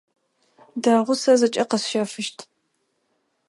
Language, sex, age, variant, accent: Adyghe, female, under 19, Адыгабзэ (Кирил, пстэумэ зэдыряе), Бжъэдыгъу (Bjeduğ)